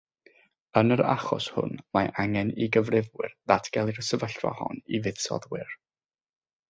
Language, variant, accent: Welsh, South-Eastern Welsh, Y Deyrnas Unedig Cymraeg